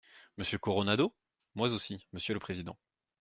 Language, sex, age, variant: French, male, 30-39, Français de métropole